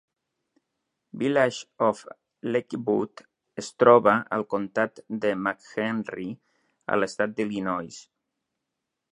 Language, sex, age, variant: Catalan, male, 50-59, Balear